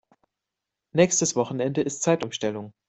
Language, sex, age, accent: German, male, 19-29, Deutschland Deutsch